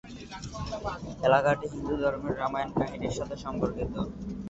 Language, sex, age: Bengali, male, 19-29